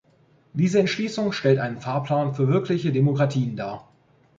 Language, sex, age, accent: German, male, 40-49, Deutschland Deutsch